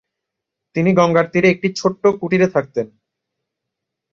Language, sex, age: Bengali, male, 19-29